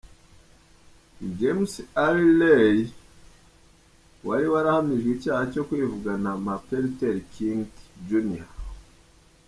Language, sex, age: Kinyarwanda, male, 30-39